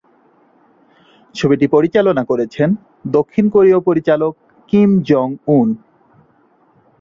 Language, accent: Bengali, প্রমিত